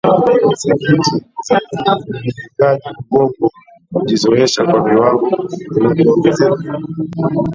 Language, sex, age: Swahili, male, 19-29